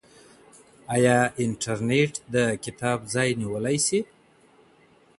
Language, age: Pashto, 30-39